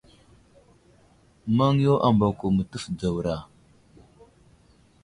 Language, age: Wuzlam, 19-29